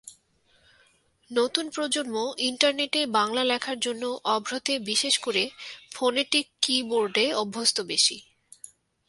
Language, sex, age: Bengali, female, 19-29